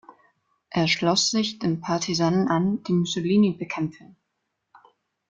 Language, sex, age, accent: German, female, 19-29, Deutschland Deutsch